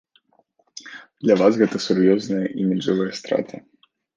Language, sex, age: Belarusian, male, 19-29